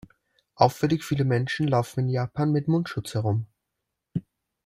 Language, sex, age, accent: German, male, 30-39, Österreichisches Deutsch